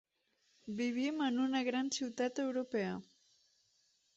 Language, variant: Catalan, Central